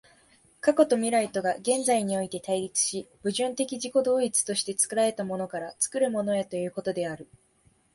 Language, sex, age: Japanese, male, 19-29